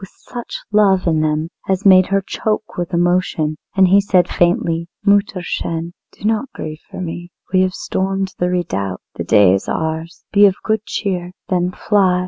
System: none